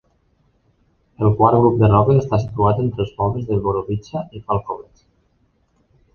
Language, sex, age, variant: Catalan, male, 30-39, Septentrional